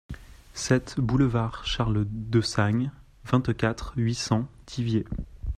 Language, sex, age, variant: French, male, 19-29, Français de métropole